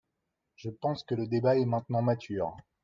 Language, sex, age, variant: French, male, 30-39, Français de métropole